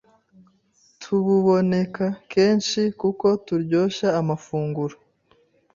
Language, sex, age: Kinyarwanda, female, 30-39